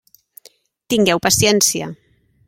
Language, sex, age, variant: Catalan, female, 30-39, Central